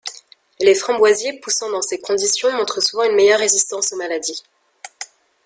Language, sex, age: French, female, 19-29